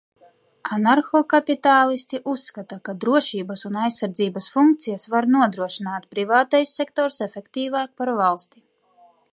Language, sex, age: Latvian, female, 19-29